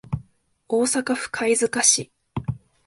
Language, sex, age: Japanese, female, under 19